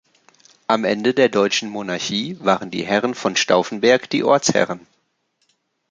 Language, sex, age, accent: German, male, 30-39, Deutschland Deutsch